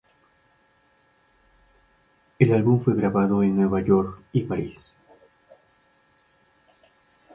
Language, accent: Spanish, México